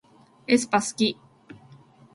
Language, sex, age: Japanese, female, 19-29